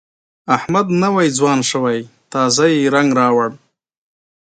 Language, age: Pashto, 19-29